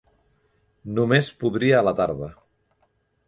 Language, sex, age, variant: Catalan, male, 30-39, Central